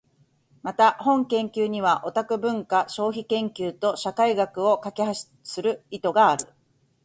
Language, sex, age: Japanese, female, 40-49